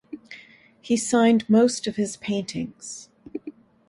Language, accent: English, United States English